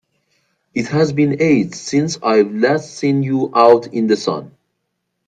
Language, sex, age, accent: English, male, 19-29, United States English